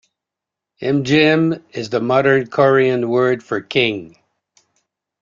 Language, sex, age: English, male, 50-59